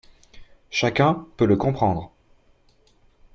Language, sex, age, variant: French, male, 30-39, Français de métropole